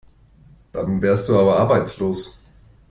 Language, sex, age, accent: German, male, 30-39, Deutschland Deutsch